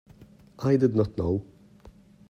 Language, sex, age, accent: English, male, 30-39, England English